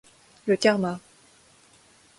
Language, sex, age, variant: French, female, 19-29, Français de métropole